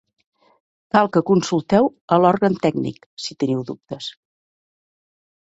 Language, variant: Catalan, Central